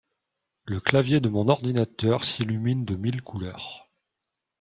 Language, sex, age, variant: French, male, 30-39, Français de métropole